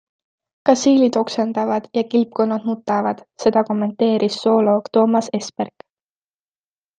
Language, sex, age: Estonian, female, 19-29